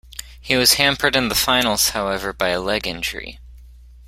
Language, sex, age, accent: English, male, under 19, United States English